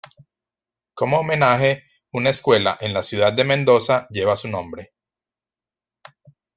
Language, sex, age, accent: Spanish, male, 40-49, Andino-Pacífico: Colombia, Perú, Ecuador, oeste de Bolivia y Venezuela andina